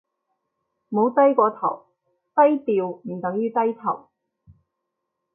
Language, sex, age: Cantonese, female, 19-29